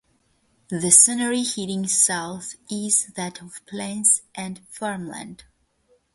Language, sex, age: English, female, 19-29